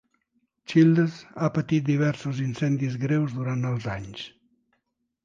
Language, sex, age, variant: Catalan, male, 60-69, Central